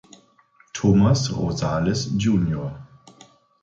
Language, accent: German, Deutschland Deutsch